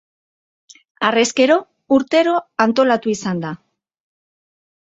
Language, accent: Basque, Mendebalekoa (Araba, Bizkaia, Gipuzkoako mendebaleko herri batzuk)